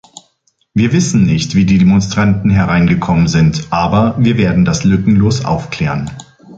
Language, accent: German, Deutschland Deutsch